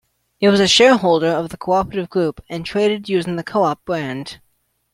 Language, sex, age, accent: English, male, 19-29, United States English